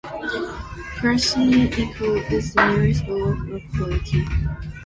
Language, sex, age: English, female, 19-29